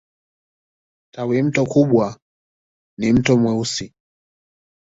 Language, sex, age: Swahili, male, 19-29